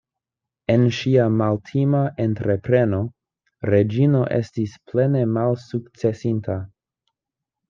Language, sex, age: Esperanto, male, 19-29